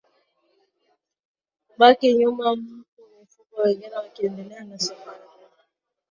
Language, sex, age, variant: Swahili, female, 19-29, Kiswahili cha Bara ya Kenya